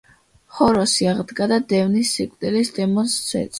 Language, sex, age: Georgian, female, under 19